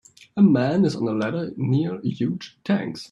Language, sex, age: English, male, 19-29